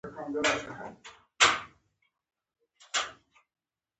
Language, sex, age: Pashto, female, 30-39